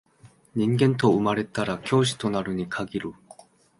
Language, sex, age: Japanese, male, 19-29